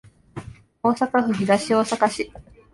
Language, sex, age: Japanese, female, 19-29